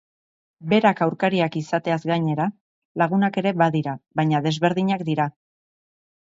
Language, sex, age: Basque, female, 40-49